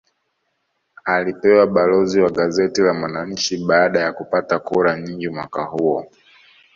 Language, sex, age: Swahili, male, 19-29